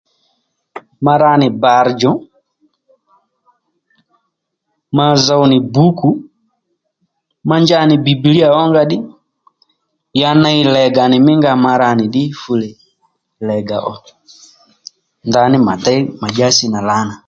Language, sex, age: Lendu, male, 30-39